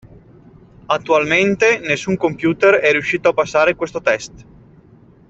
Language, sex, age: Italian, male, 30-39